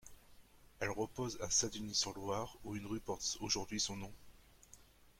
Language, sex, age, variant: French, male, 19-29, Français de métropole